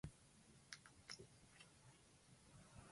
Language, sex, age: Japanese, male, 19-29